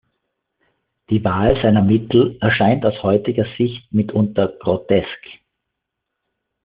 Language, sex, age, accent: German, male, 50-59, Österreichisches Deutsch